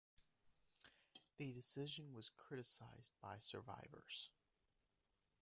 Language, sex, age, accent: English, male, 19-29, United States English